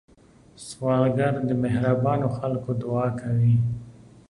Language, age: Pashto, 40-49